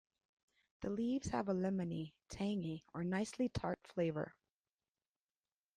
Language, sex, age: English, female, 40-49